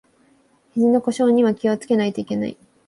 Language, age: Japanese, 19-29